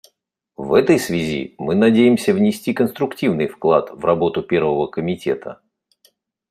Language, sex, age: Russian, male, 40-49